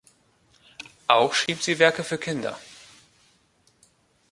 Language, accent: German, Deutschland Deutsch